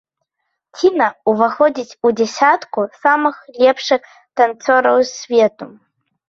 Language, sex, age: Belarusian, female, 30-39